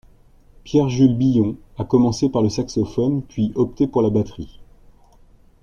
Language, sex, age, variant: French, male, 40-49, Français de métropole